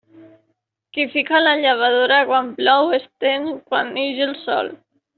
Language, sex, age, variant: Catalan, female, 19-29, Central